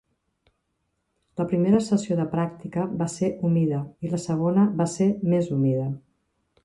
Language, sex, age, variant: Catalan, female, 50-59, Central